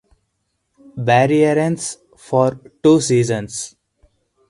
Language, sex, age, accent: English, male, 19-29, India and South Asia (India, Pakistan, Sri Lanka)